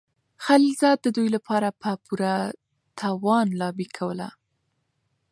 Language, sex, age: Pashto, female, 19-29